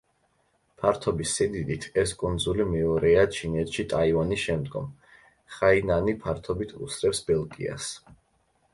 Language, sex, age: Georgian, male, 19-29